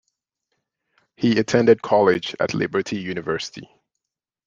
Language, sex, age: English, male, 30-39